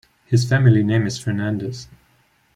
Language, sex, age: English, male, 19-29